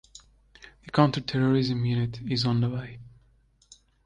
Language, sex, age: English, male, 30-39